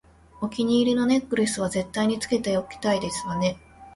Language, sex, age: Japanese, female, 19-29